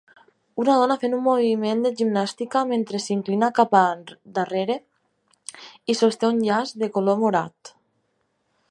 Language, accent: Catalan, valencià